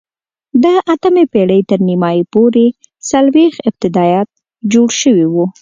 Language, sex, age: Pashto, female, 19-29